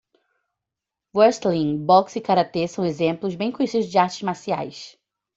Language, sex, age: Portuguese, female, under 19